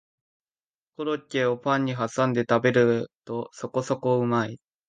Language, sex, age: Japanese, male, 19-29